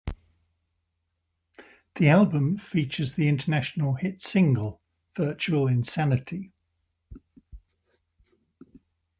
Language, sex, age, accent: English, male, 60-69, England English